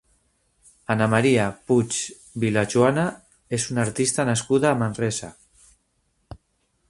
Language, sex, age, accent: Catalan, male, 40-49, valencià